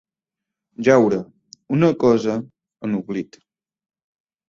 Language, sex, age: Catalan, male, 19-29